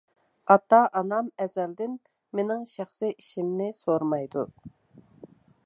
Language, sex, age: Uyghur, female, 50-59